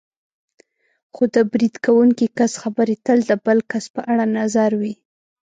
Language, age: Pashto, 30-39